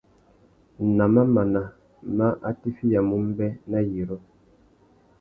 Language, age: Tuki, 40-49